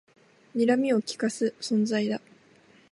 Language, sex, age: Japanese, female, 19-29